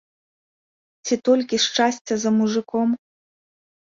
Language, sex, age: Belarusian, female, 30-39